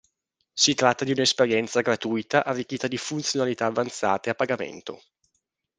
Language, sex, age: Italian, male, 19-29